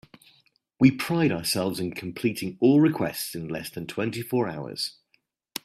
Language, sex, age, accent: English, male, 40-49, England English